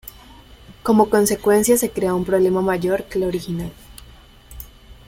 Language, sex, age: Spanish, female, under 19